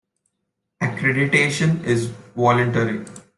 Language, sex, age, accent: English, male, 19-29, India and South Asia (India, Pakistan, Sri Lanka)